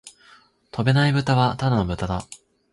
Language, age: Japanese, 19-29